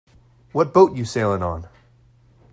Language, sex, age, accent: English, male, 19-29, United States English